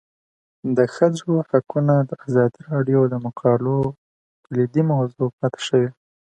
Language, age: Pashto, 19-29